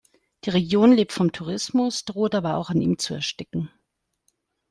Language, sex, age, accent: German, female, 40-49, Deutschland Deutsch